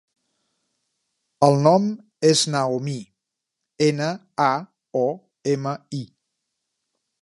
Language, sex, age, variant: Catalan, male, 50-59, Central